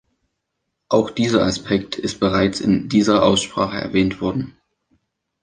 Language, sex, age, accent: German, male, under 19, Deutschland Deutsch